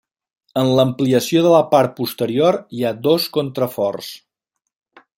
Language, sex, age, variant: Catalan, male, 50-59, Central